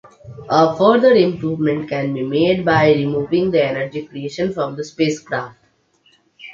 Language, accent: English, India and South Asia (India, Pakistan, Sri Lanka)